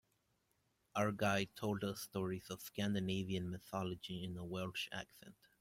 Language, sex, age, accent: English, male, 19-29, United States English